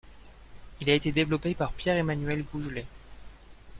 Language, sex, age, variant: French, male, 19-29, Français de métropole